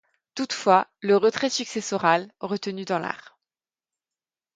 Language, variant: French, Français de métropole